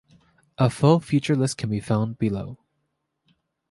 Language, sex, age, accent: English, male, 19-29, Canadian English